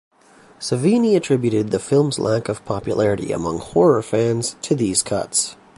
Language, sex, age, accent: English, male, 19-29, Canadian English